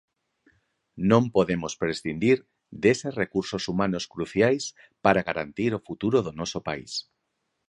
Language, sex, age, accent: Galician, male, 40-49, Normativo (estándar)